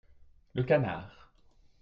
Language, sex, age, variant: French, male, 30-39, Français de métropole